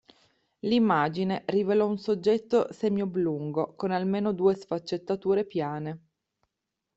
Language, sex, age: Italian, female, 30-39